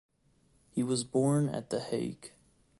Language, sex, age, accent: English, male, 19-29, United States English